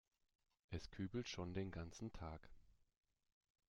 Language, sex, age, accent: German, male, 30-39, Deutschland Deutsch